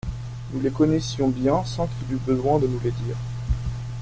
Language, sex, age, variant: French, male, 19-29, Français de métropole